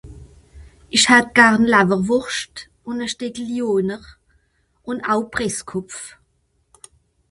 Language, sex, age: Swiss German, female, 50-59